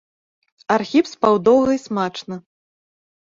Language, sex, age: Belarusian, female, 30-39